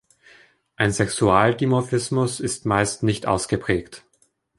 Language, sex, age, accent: German, male, 19-29, Österreichisches Deutsch